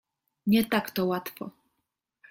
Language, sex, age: Polish, female, 19-29